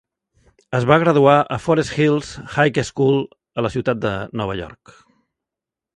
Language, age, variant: Catalan, 40-49, Central